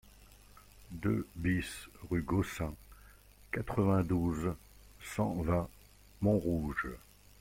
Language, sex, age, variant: French, male, 50-59, Français de métropole